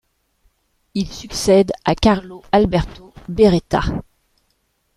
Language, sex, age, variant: French, female, 40-49, Français de métropole